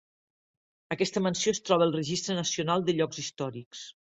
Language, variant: Catalan, Nord-Occidental